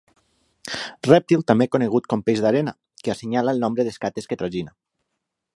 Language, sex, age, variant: Catalan, male, 40-49, Valencià meridional